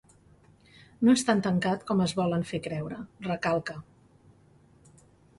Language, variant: Catalan, Central